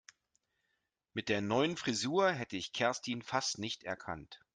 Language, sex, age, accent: German, male, 40-49, Deutschland Deutsch